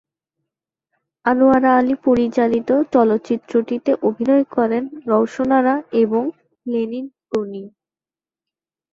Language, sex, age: Bengali, female, 19-29